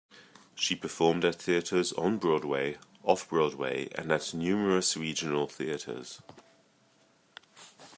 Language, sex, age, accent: English, male, 30-39, England English